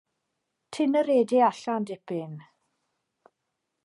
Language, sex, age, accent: Welsh, female, 40-49, Y Deyrnas Unedig Cymraeg